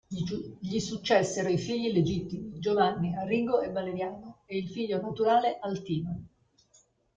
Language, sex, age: Italian, female, 60-69